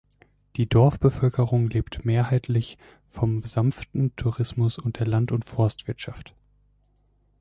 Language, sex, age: German, male, 19-29